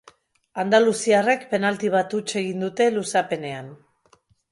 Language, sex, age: Basque, female, 50-59